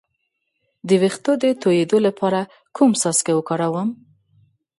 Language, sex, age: Pashto, female, 30-39